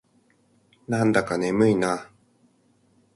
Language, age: Japanese, 30-39